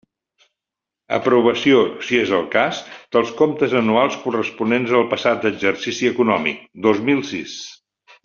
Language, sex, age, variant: Catalan, male, 70-79, Central